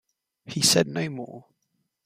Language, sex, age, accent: English, male, 19-29, England English